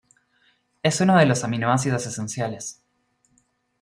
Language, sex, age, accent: Spanish, male, 19-29, Rioplatense: Argentina, Uruguay, este de Bolivia, Paraguay